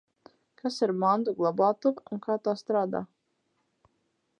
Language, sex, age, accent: Latvian, female, 30-39, bez akcenta